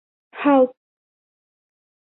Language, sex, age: Bashkir, female, 19-29